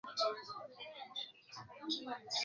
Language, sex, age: Swahili, male, 19-29